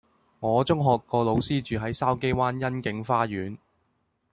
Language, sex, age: Cantonese, male, 19-29